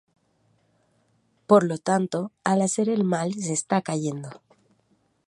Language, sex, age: Spanish, female, 30-39